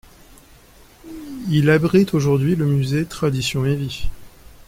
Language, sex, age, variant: French, male, 40-49, Français de métropole